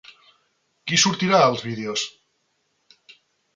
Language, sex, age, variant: Catalan, male, 40-49, Central